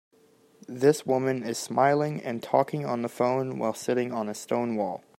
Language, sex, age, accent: English, male, under 19, United States English